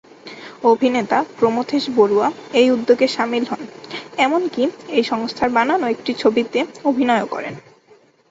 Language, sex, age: Bengali, female, under 19